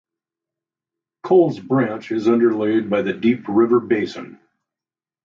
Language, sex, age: English, male, 60-69